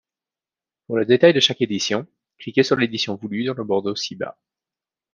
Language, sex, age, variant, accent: French, male, 30-39, Français d'Europe, Français de Belgique